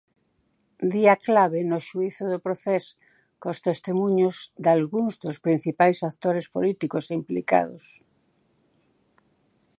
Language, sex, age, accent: Galician, female, 70-79, Atlántico (seseo e gheada)